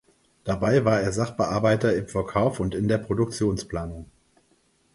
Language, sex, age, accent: German, male, 50-59, Deutschland Deutsch